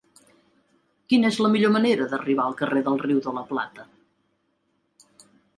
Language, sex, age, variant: Catalan, female, 60-69, Central